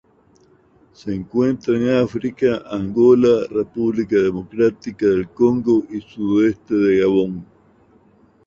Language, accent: Spanish, Andino-Pacífico: Colombia, Perú, Ecuador, oeste de Bolivia y Venezuela andina